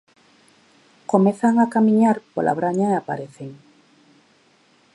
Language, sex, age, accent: Galician, female, 40-49, Atlántico (seseo e gheada)